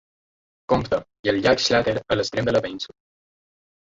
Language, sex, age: Catalan, male, under 19